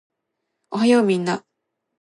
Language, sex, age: Japanese, female, 19-29